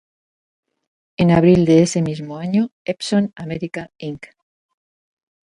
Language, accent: Spanish, España: Centro-Sur peninsular (Madrid, Toledo, Castilla-La Mancha)